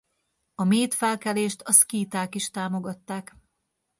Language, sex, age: Hungarian, female, 40-49